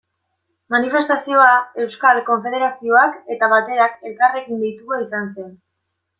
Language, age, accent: Basque, 19-29, Mendebalekoa (Araba, Bizkaia, Gipuzkoako mendebaleko herri batzuk)